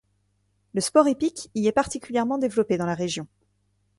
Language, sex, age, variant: French, female, 19-29, Français de métropole